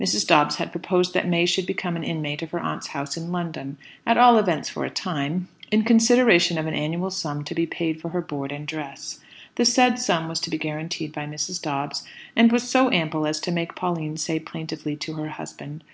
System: none